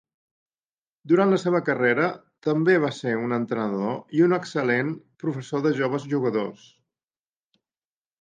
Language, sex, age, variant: Catalan, male, 50-59, Central